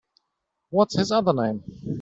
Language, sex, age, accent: English, male, 19-29, England English